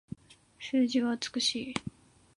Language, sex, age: Japanese, female, 19-29